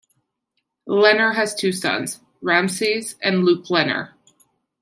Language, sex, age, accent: English, female, 19-29, Canadian English